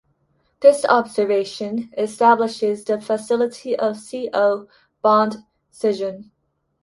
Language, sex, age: English, female, under 19